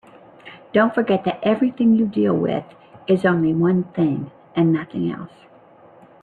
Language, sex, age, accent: English, female, 50-59, United States English